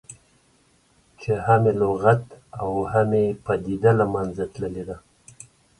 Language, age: Pashto, 60-69